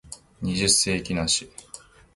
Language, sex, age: Japanese, male, 30-39